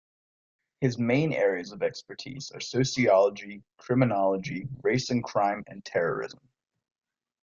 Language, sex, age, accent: English, male, under 19, United States English